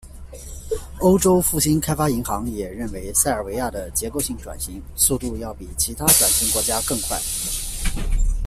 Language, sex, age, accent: Chinese, male, 30-39, 出生地：江苏省